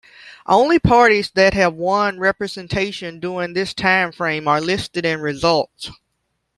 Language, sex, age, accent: English, female, 30-39, United States English